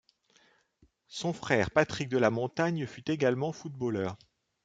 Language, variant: French, Français de métropole